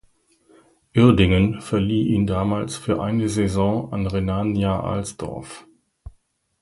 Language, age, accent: German, 50-59, Deutschland Deutsch